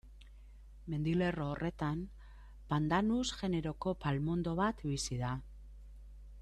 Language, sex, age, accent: Basque, female, 50-59, Mendebalekoa (Araba, Bizkaia, Gipuzkoako mendebaleko herri batzuk)